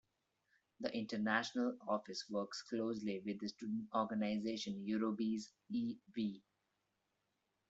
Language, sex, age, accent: English, male, 19-29, India and South Asia (India, Pakistan, Sri Lanka)